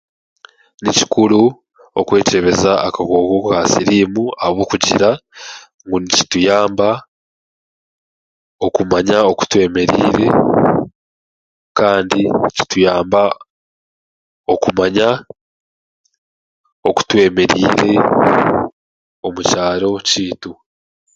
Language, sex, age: Chiga, male, 19-29